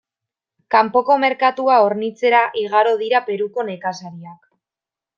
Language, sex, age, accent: Basque, female, 19-29, Mendebalekoa (Araba, Bizkaia, Gipuzkoako mendebaleko herri batzuk)